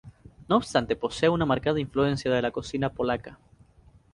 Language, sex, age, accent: Spanish, male, 19-29, América central